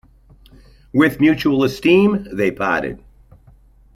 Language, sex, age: English, male, 40-49